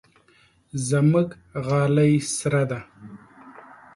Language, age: Pashto, 40-49